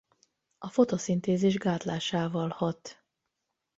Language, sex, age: Hungarian, female, 50-59